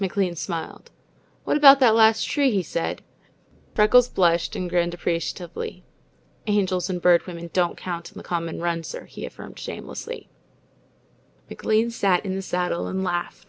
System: none